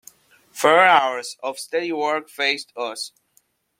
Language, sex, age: English, male, 19-29